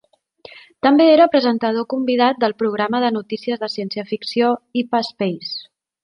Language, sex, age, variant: Catalan, female, 30-39, Central